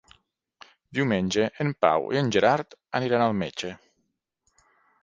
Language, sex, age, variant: Catalan, male, 40-49, Nord-Occidental